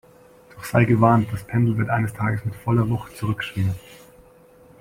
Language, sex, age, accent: German, male, 30-39, Deutschland Deutsch